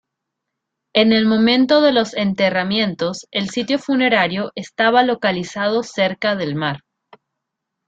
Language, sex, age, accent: Spanish, female, 19-29, Caribe: Cuba, Venezuela, Puerto Rico, República Dominicana, Panamá, Colombia caribeña, México caribeño, Costa del golfo de México